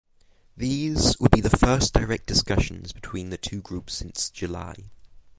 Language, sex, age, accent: English, male, 19-29, England English; New Zealand English